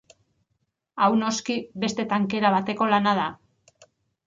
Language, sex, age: Basque, female, 50-59